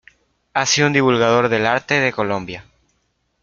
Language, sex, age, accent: Spanish, male, 30-39, México